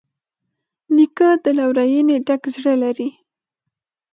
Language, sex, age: Pashto, female, 19-29